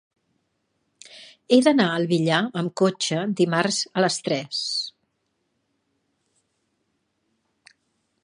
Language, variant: Catalan, Central